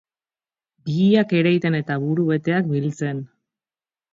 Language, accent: Basque, Erdialdekoa edo Nafarra (Gipuzkoa, Nafarroa)